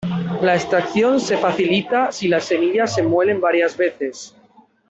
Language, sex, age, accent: Spanish, male, 30-39, España: Norte peninsular (Asturias, Castilla y León, Cantabria, País Vasco, Navarra, Aragón, La Rioja, Guadalajara, Cuenca)